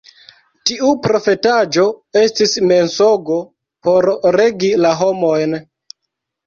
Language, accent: Esperanto, Internacia